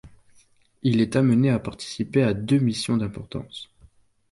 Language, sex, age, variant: French, male, 19-29, Français de métropole